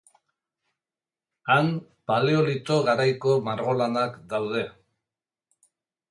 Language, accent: Basque, Erdialdekoa edo Nafarra (Gipuzkoa, Nafarroa)